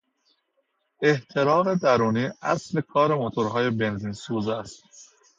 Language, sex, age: Persian, male, 30-39